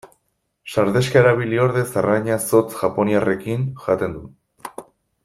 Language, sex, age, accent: Basque, male, 19-29, Erdialdekoa edo Nafarra (Gipuzkoa, Nafarroa)